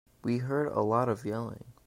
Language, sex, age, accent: English, male, under 19, United States English